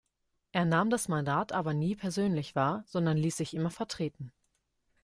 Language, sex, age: German, female, 19-29